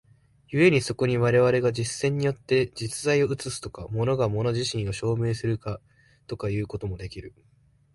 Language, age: Japanese, 19-29